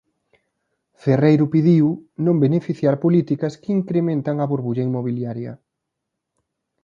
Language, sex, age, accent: Galician, male, 19-29, Atlántico (seseo e gheada)